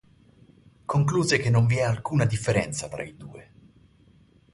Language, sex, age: Italian, male, 19-29